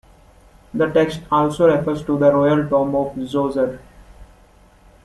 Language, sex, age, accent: English, male, 19-29, India and South Asia (India, Pakistan, Sri Lanka)